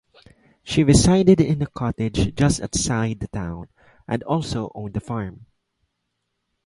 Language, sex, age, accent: English, male, 19-29, Filipino